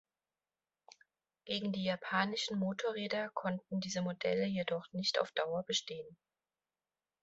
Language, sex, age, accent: German, female, 30-39, Deutschland Deutsch